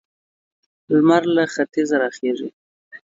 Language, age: Pashto, 19-29